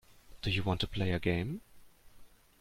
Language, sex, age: English, male, 30-39